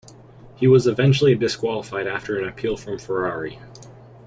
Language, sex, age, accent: English, male, under 19, United States English